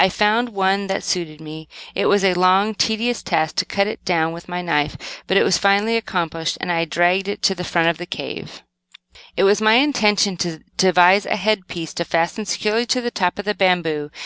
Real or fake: real